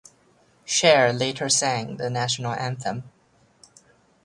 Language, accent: English, United States English